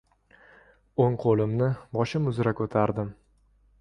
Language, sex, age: Uzbek, male, 19-29